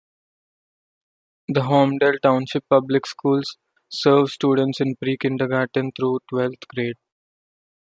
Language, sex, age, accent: English, male, 19-29, India and South Asia (India, Pakistan, Sri Lanka)